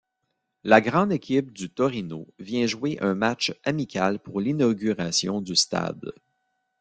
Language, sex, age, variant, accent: French, male, 40-49, Français d'Amérique du Nord, Français du Canada